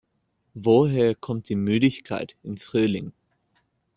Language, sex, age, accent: German, male, 19-29, Deutschland Deutsch